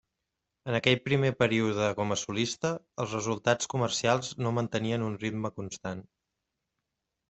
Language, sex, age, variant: Catalan, male, 30-39, Central